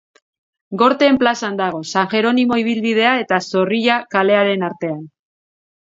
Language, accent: Basque, Mendebalekoa (Araba, Bizkaia, Gipuzkoako mendebaleko herri batzuk)